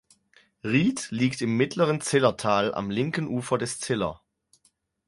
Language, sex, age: German, male, 30-39